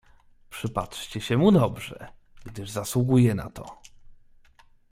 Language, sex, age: Polish, male, 30-39